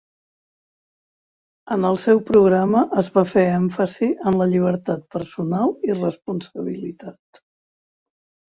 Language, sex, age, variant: Catalan, female, 60-69, Central